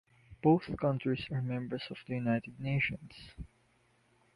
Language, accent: English, Filipino